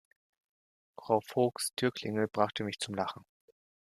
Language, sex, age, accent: German, male, 19-29, Deutschland Deutsch